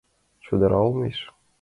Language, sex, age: Mari, male, under 19